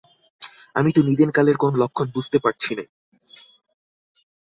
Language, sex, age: Bengali, male, 19-29